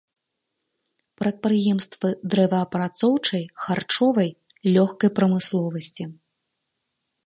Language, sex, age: Belarusian, female, 30-39